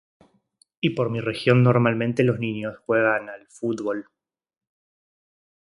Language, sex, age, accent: Spanish, male, 30-39, Rioplatense: Argentina, Uruguay, este de Bolivia, Paraguay